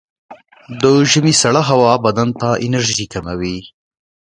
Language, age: Pashto, 19-29